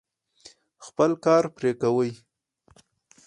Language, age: Pashto, 19-29